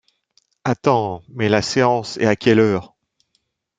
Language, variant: French, Français de métropole